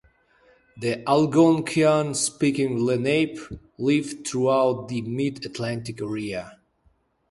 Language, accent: English, United States English